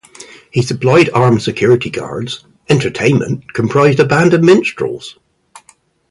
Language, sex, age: English, male, 50-59